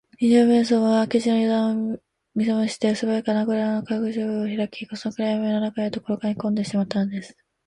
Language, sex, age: Japanese, female, 19-29